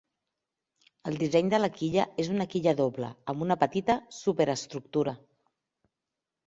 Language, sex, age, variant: Catalan, female, 40-49, Central